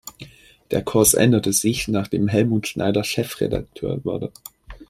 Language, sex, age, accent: German, male, under 19, Deutschland Deutsch